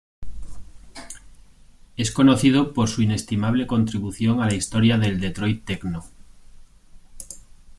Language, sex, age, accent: Spanish, male, 30-39, España: Norte peninsular (Asturias, Castilla y León, Cantabria, País Vasco, Navarra, Aragón, La Rioja, Guadalajara, Cuenca)